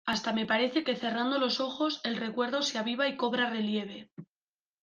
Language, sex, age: Spanish, female, 19-29